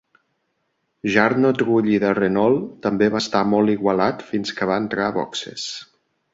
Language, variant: Catalan, Central